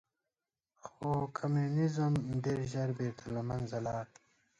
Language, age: Pashto, 19-29